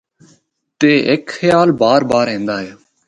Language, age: Northern Hindko, 19-29